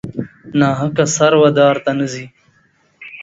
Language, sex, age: Pashto, male, 19-29